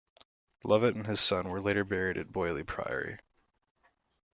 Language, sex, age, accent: English, male, under 19, United States English